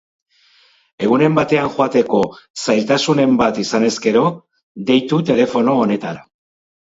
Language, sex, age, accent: Basque, male, 60-69, Mendebalekoa (Araba, Bizkaia, Gipuzkoako mendebaleko herri batzuk)